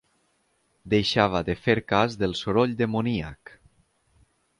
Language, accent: Catalan, valencià; valencià meridional